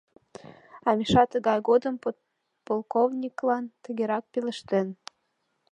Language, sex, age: Mari, female, under 19